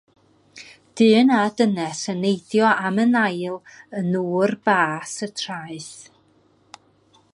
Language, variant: Welsh, North-Western Welsh